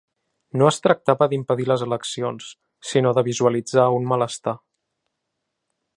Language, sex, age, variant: Catalan, male, 19-29, Central